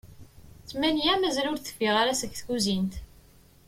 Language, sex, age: Kabyle, female, 19-29